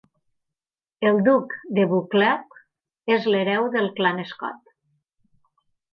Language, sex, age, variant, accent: Catalan, female, 50-59, Nord-Occidental, Tortosí